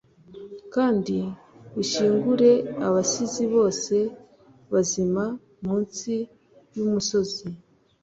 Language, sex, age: Kinyarwanda, female, 19-29